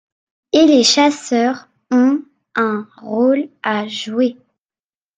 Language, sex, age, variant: French, female, under 19, Français de métropole